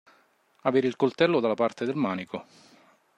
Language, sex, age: Italian, male, 40-49